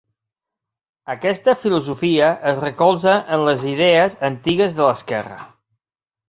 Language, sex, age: Catalan, male, 40-49